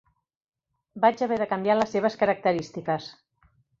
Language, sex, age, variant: Catalan, female, 50-59, Central